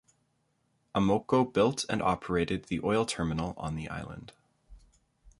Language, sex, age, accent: English, male, 30-39, Canadian English